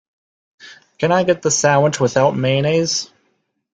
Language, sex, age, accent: English, male, 19-29, Canadian English